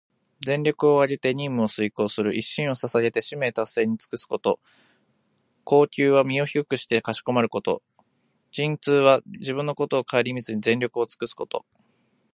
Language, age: Japanese, 19-29